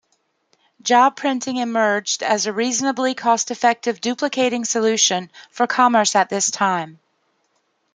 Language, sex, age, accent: English, female, 50-59, United States English